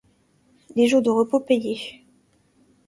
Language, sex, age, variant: French, male, 40-49, Français de métropole